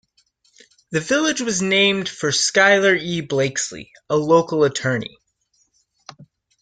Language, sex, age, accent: English, male, 19-29, United States English